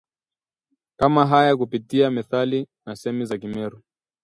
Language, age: Swahili, 19-29